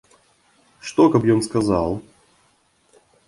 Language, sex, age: Belarusian, male, 30-39